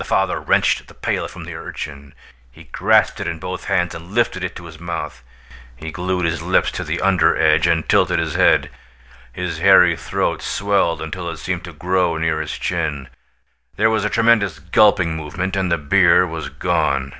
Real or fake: real